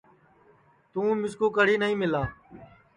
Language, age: Sansi, 50-59